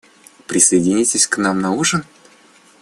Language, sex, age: Russian, male, 19-29